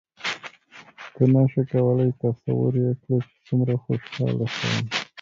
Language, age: Pashto, 19-29